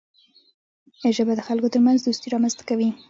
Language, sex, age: Pashto, female, 19-29